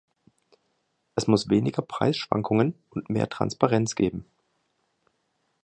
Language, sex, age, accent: German, male, 30-39, Deutschland Deutsch